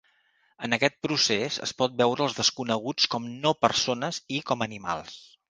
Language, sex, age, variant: Catalan, male, 50-59, Central